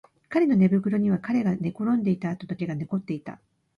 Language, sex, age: Japanese, female, 50-59